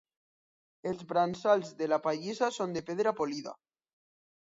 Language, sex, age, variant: Catalan, male, under 19, Alacantí